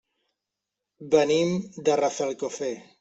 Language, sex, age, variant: Catalan, male, 30-39, Central